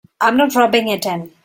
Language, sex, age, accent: English, female, 19-29, India and South Asia (India, Pakistan, Sri Lanka)